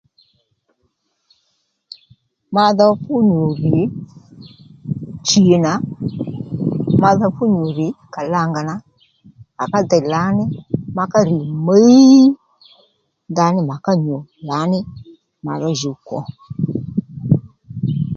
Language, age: Lendu, 40-49